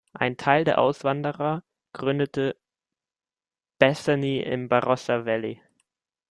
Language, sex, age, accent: German, male, 19-29, Deutschland Deutsch